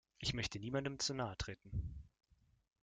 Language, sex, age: German, male, 19-29